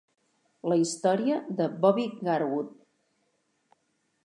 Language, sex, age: Catalan, female, 50-59